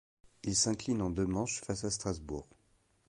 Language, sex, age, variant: French, male, 19-29, Français de métropole